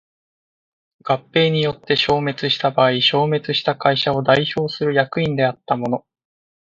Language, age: Japanese, 19-29